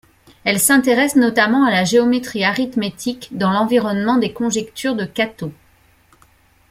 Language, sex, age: French, female, 40-49